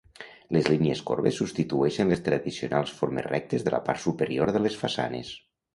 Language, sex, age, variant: Catalan, male, 50-59, Nord-Occidental